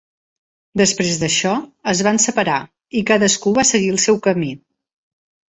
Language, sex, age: Catalan, female, 40-49